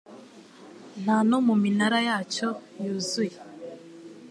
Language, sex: Kinyarwanda, female